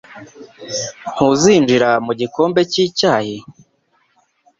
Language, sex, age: Kinyarwanda, male, 19-29